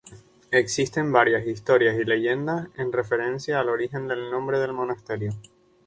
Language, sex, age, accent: Spanish, male, 19-29, España: Islas Canarias